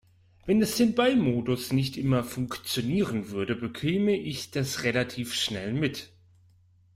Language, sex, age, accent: German, male, 30-39, Deutschland Deutsch